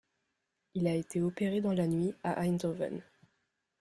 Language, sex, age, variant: French, female, under 19, Français de métropole